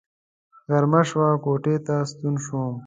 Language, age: Pashto, 19-29